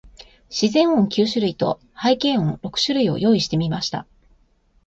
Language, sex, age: Japanese, female, 50-59